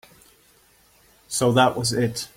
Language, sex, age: English, male, 30-39